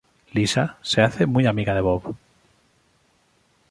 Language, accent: Spanish, España: Centro-Sur peninsular (Madrid, Toledo, Castilla-La Mancha)